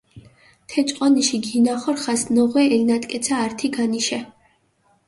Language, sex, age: Mingrelian, female, 19-29